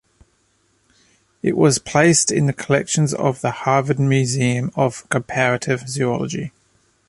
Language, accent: English, Australian English